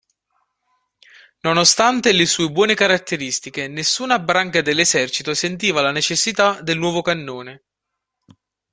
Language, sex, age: Italian, male, 19-29